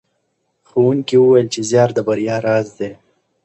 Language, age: Pashto, 19-29